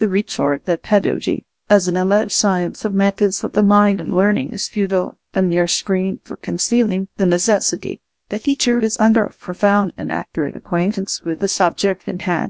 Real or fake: fake